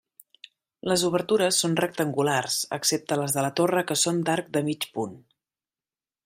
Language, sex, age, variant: Catalan, female, 30-39, Central